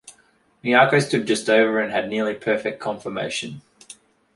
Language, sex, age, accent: English, male, 19-29, Australian English